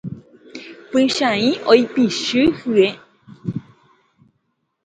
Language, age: Guarani, 19-29